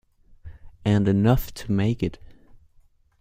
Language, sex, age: English, male, 19-29